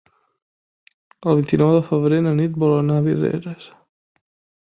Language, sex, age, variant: Catalan, male, 19-29, Central